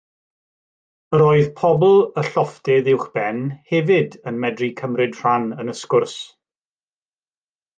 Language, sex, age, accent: Welsh, male, 40-49, Y Deyrnas Unedig Cymraeg